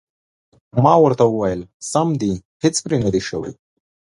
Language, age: Pashto, 19-29